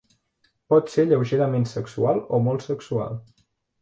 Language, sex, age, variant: Catalan, male, 19-29, Central